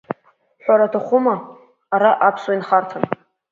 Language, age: Abkhazian, under 19